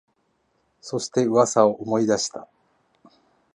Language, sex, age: Japanese, male, 50-59